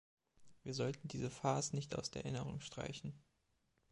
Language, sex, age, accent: German, male, 19-29, Deutschland Deutsch